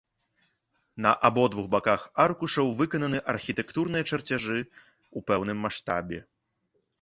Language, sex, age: Belarusian, male, 19-29